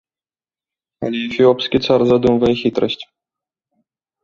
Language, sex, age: Belarusian, male, 30-39